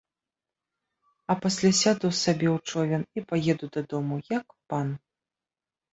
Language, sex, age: Belarusian, female, 30-39